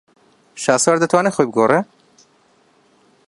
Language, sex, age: Central Kurdish, male, 19-29